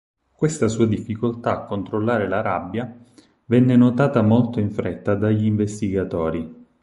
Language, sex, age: Italian, male, 19-29